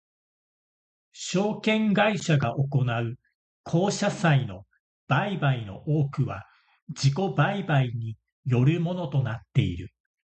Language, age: Japanese, 40-49